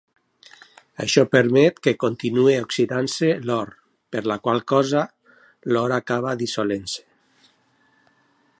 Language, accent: Catalan, valencià